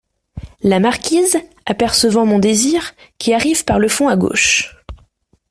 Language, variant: French, Français de métropole